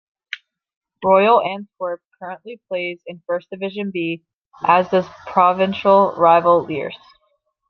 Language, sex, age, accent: English, female, 19-29, United States English